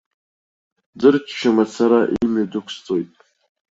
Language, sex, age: Abkhazian, male, 19-29